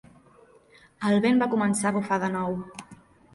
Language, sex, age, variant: Catalan, female, 19-29, Central